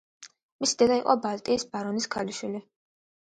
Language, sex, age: Georgian, female, 19-29